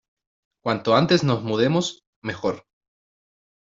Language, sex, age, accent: Spanish, male, 19-29, Chileno: Chile, Cuyo